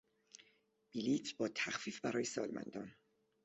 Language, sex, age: Persian, female, 60-69